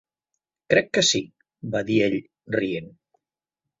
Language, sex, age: Catalan, male, 70-79